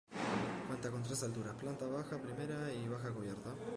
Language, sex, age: Spanish, male, 19-29